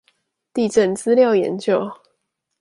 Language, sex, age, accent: Chinese, female, 19-29, 出生地：臺北市